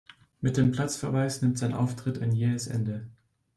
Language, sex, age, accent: German, male, 19-29, Deutschland Deutsch